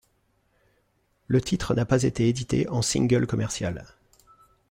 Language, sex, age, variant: French, male, 40-49, Français de métropole